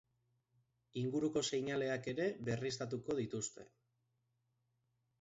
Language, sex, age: Basque, male, 40-49